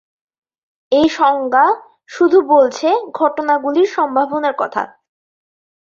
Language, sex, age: Bengali, female, 19-29